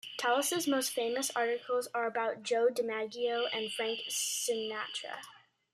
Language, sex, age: English, female, 19-29